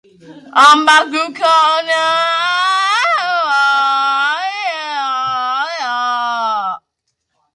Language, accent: English, Hong Kong English